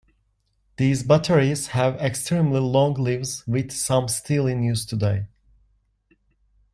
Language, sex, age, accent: English, male, 19-29, United States English